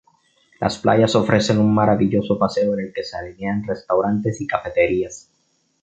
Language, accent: Spanish, Caribe: Cuba, Venezuela, Puerto Rico, República Dominicana, Panamá, Colombia caribeña, México caribeño, Costa del golfo de México